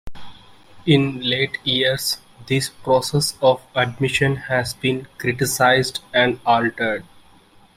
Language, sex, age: English, male, 19-29